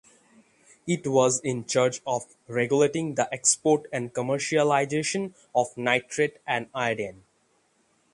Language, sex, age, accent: English, male, under 19, India and South Asia (India, Pakistan, Sri Lanka)